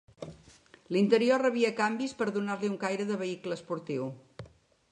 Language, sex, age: Catalan, female, under 19